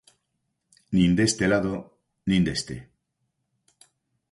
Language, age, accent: Galician, 50-59, Oriental (común en zona oriental)